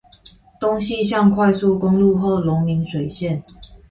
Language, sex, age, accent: Chinese, female, 19-29, 出生地：臺中市